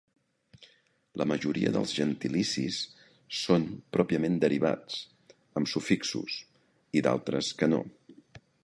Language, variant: Catalan, Central